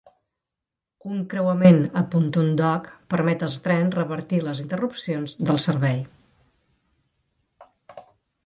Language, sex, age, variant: Catalan, female, 40-49, Central